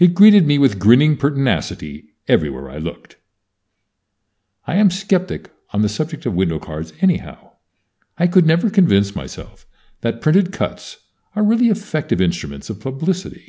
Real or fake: real